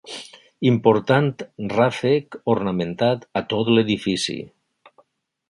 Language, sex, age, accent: Catalan, male, 60-69, valencià